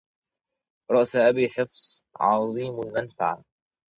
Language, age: Arabic, under 19